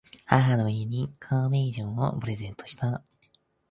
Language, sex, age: Japanese, male, 19-29